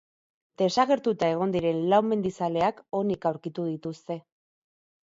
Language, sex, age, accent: Basque, female, 40-49, Mendebalekoa (Araba, Bizkaia, Gipuzkoako mendebaleko herri batzuk)